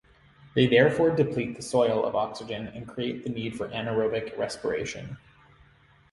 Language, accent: English, Canadian English